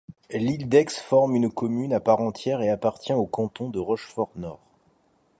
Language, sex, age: French, male, 40-49